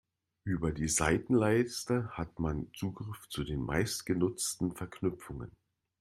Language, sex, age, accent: German, male, 50-59, Deutschland Deutsch